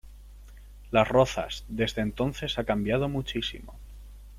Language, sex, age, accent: Spanish, male, 19-29, España: Sur peninsular (Andalucia, Extremadura, Murcia)